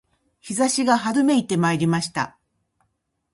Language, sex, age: Japanese, female, 50-59